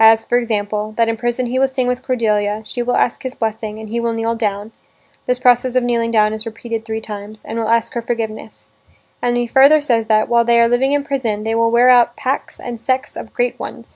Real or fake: real